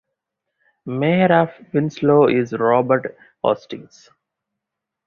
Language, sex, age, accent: English, male, 30-39, India and South Asia (India, Pakistan, Sri Lanka)